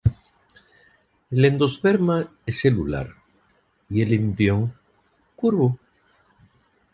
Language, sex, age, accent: Spanish, male, 50-59, Andino-Pacífico: Colombia, Perú, Ecuador, oeste de Bolivia y Venezuela andina